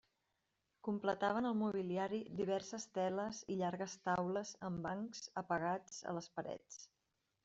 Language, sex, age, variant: Catalan, female, 30-39, Central